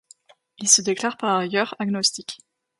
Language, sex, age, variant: French, female, 19-29, Français d'Europe